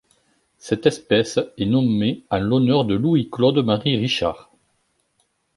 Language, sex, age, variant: French, male, 60-69, Français de métropole